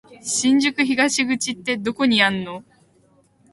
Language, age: Japanese, 19-29